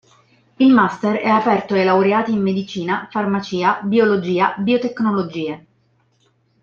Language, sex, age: Italian, female, 30-39